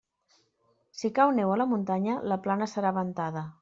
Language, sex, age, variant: Catalan, female, 30-39, Central